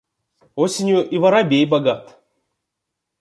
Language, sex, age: Russian, male, 19-29